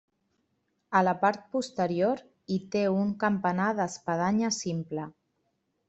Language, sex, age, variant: Catalan, female, 40-49, Central